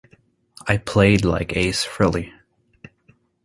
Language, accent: English, United States English